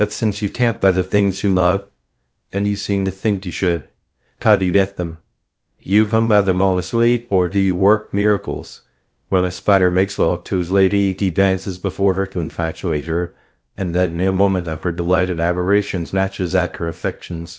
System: TTS, VITS